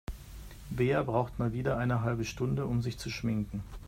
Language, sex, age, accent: German, male, 50-59, Deutschland Deutsch